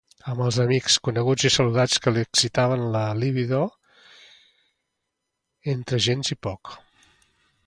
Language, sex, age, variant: Catalan, male, 50-59, Central